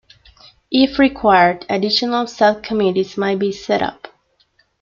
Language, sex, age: English, female, 19-29